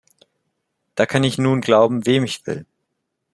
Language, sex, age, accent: German, male, under 19, Deutschland Deutsch